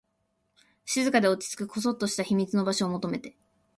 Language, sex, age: Japanese, female, 19-29